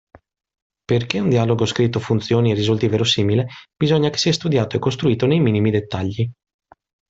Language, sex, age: Italian, male, 30-39